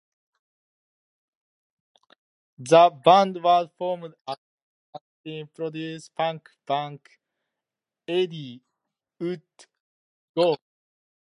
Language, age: English, 19-29